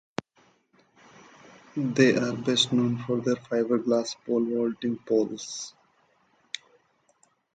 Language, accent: English, India and South Asia (India, Pakistan, Sri Lanka)